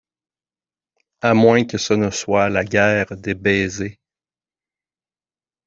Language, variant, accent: French, Français d'Amérique du Nord, Français du Canada